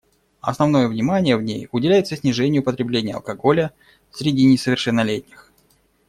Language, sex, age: Russian, male, 40-49